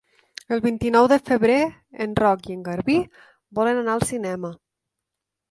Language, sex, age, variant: Catalan, female, 30-39, Nord-Occidental